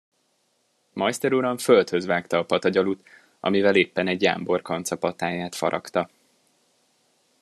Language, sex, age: Hungarian, male, 19-29